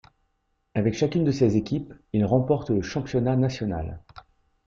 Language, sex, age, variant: French, male, 40-49, Français de métropole